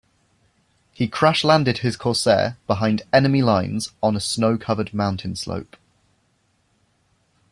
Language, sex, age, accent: English, male, 19-29, England English